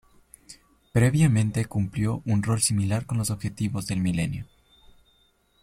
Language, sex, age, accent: Spanish, male, 19-29, Andino-Pacífico: Colombia, Perú, Ecuador, oeste de Bolivia y Venezuela andina